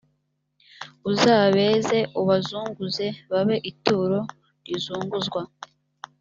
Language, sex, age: Kinyarwanda, female, 30-39